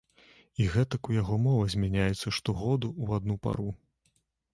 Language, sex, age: Belarusian, male, 30-39